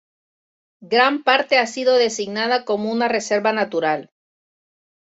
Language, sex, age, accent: Spanish, female, 40-49, España: Centro-Sur peninsular (Madrid, Toledo, Castilla-La Mancha)